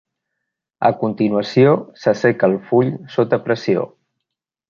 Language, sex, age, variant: Catalan, male, 40-49, Central